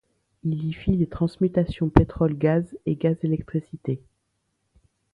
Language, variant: French, Français de métropole